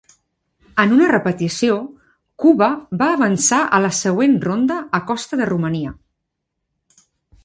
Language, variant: Catalan, Central